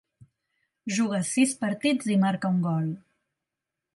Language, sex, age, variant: Catalan, female, 40-49, Central